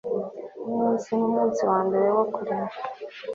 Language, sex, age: Kinyarwanda, female, 19-29